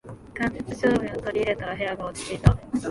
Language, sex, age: Japanese, female, 19-29